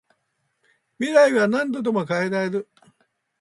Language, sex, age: Japanese, male, 60-69